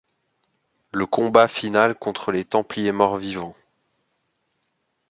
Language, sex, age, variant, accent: French, male, 19-29, Français d'Europe, Français de Suisse